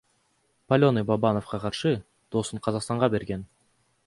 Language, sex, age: Kyrgyz, male, 19-29